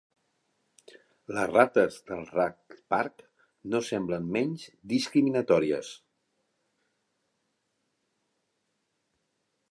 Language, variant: Catalan, Central